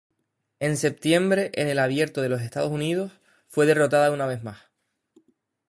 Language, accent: Spanish, España: Islas Canarias